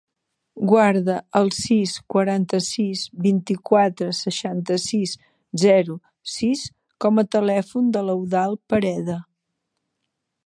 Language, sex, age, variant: Catalan, female, 50-59, Central